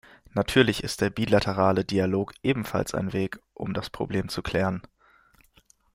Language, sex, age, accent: German, male, 19-29, Deutschland Deutsch